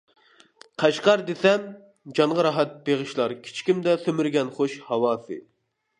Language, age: Uyghur, 30-39